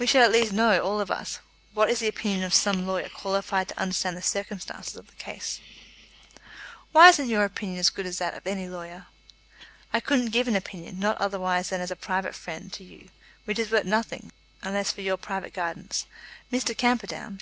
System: none